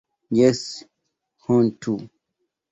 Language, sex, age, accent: Esperanto, male, 30-39, Internacia